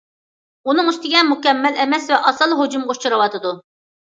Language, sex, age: Uyghur, female, 40-49